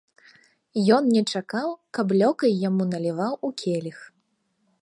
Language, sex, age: Belarusian, female, 19-29